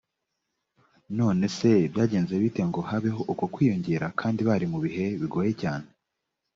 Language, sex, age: Kinyarwanda, male, 19-29